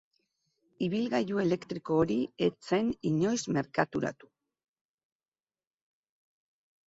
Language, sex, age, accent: Basque, female, 60-69, Mendebalekoa (Araba, Bizkaia, Gipuzkoako mendebaleko herri batzuk)